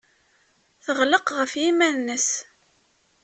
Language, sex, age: Kabyle, female, 30-39